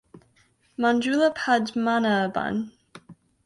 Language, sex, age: English, female, under 19